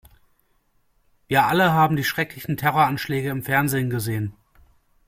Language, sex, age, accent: German, male, 19-29, Deutschland Deutsch